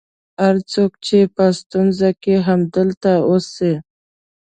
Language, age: Pashto, 19-29